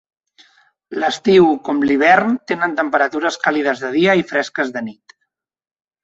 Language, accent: Catalan, valencià